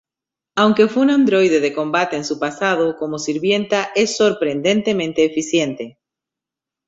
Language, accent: Spanish, Caribe: Cuba, Venezuela, Puerto Rico, República Dominicana, Panamá, Colombia caribeña, México caribeño, Costa del golfo de México